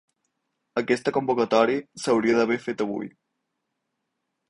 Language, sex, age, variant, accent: Catalan, male, 19-29, Balear, mallorquí